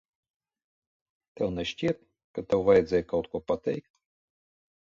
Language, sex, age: Latvian, male, 40-49